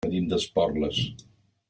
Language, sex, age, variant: Catalan, male, 50-59, Central